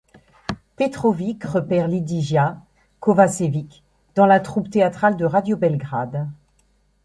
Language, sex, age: French, female, 50-59